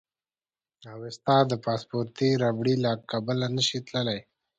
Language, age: Pashto, 19-29